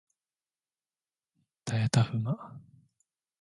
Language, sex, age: Japanese, male, 19-29